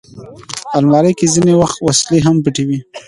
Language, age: Pashto, 19-29